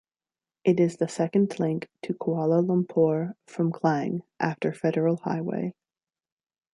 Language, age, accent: English, 30-39, United States English